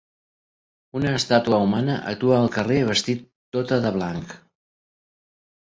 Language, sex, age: Catalan, male, 60-69